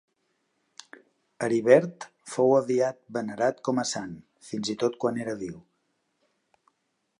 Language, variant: Catalan, Central